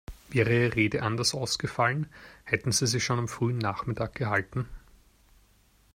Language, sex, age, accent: German, male, 30-39, Österreichisches Deutsch